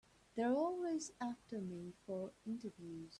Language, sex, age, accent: English, female, 19-29, England English